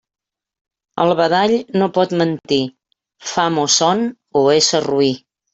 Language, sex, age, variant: Catalan, female, 60-69, Central